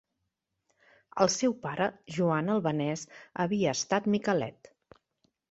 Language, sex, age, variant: Catalan, female, 40-49, Central